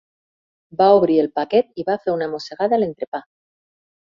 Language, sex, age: Catalan, female, 50-59